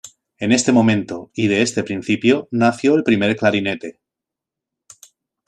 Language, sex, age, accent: Spanish, male, 30-39, España: Norte peninsular (Asturias, Castilla y León, Cantabria, País Vasco, Navarra, Aragón, La Rioja, Guadalajara, Cuenca)